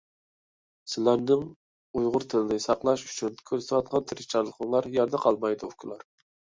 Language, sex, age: Uyghur, male, 30-39